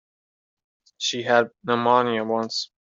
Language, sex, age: English, male, 19-29